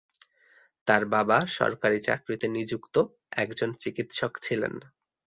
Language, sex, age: Bengali, male, 19-29